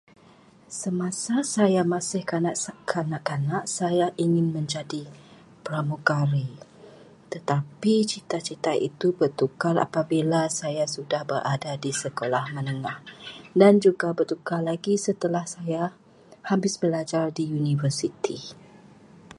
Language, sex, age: Malay, female, 40-49